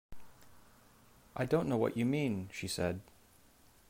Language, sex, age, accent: English, male, 30-39, New Zealand English